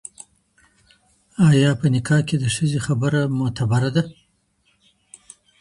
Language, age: Pashto, 50-59